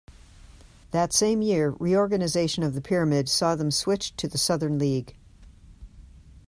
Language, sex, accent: English, female, United States English